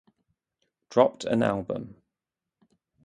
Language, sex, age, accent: English, male, 19-29, England English